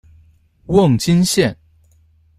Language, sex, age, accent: Chinese, male, 19-29, 出生地：河北省